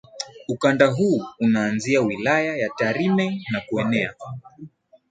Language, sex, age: Swahili, male, 19-29